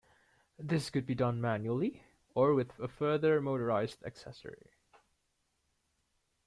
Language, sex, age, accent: English, male, 19-29, Australian English